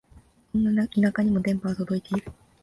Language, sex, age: Japanese, female, 19-29